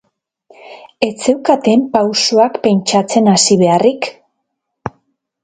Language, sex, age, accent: Basque, female, 50-59, Mendebalekoa (Araba, Bizkaia, Gipuzkoako mendebaleko herri batzuk)